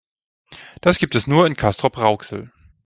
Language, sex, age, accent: German, male, 30-39, Deutschland Deutsch